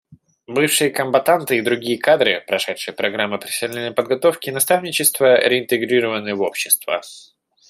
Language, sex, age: Russian, male, 19-29